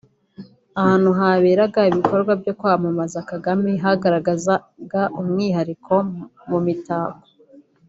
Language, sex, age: Kinyarwanda, female, under 19